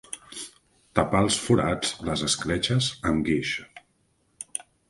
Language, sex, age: Catalan, male, 40-49